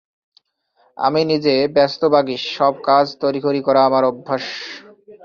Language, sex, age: Bengali, male, 19-29